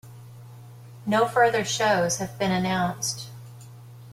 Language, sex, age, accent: English, female, 50-59, United States English